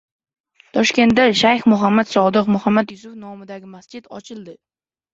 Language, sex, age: Uzbek, male, under 19